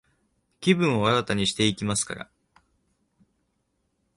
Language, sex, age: Japanese, male, 19-29